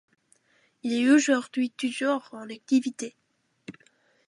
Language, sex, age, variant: French, female, under 19, Français de métropole